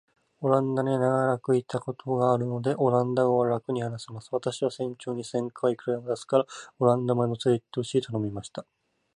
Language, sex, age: Japanese, male, 19-29